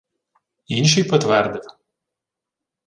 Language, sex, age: Ukrainian, male, 30-39